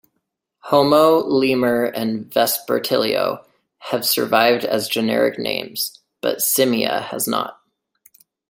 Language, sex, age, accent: English, male, 19-29, United States English